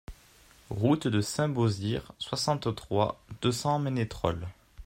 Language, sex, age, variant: French, male, 19-29, Français de métropole